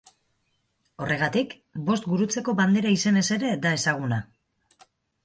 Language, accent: Basque, Mendebalekoa (Araba, Bizkaia, Gipuzkoako mendebaleko herri batzuk)